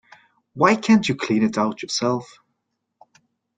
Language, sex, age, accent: English, male, 19-29, United States English